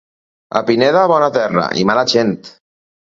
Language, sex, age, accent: Catalan, male, 30-39, apitxat